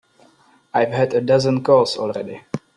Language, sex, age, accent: English, male, 19-29, United States English